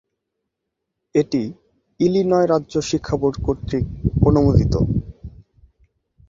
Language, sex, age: Bengali, male, 19-29